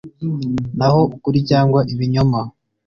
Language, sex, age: Kinyarwanda, male, 19-29